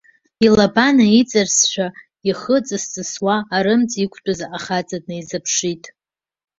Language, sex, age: Abkhazian, female, under 19